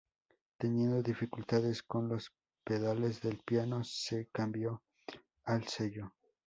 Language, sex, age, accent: Spanish, male, under 19, México